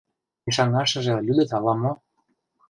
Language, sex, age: Mari, male, 19-29